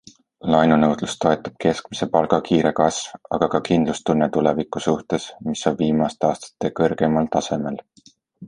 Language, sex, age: Estonian, male, 19-29